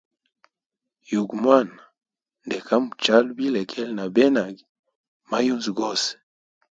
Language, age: Hemba, 19-29